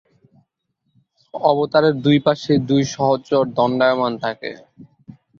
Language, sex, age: Bengali, male, 19-29